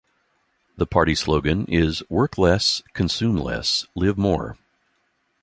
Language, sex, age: English, male, 60-69